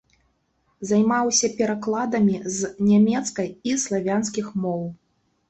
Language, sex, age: Belarusian, female, 40-49